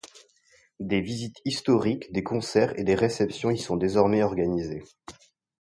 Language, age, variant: French, 19-29, Français de métropole